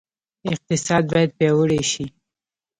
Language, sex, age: Pashto, female, 19-29